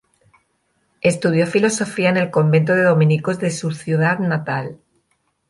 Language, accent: Spanish, España: Sur peninsular (Andalucia, Extremadura, Murcia)